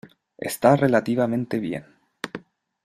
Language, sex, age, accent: Spanish, male, 19-29, Chileno: Chile, Cuyo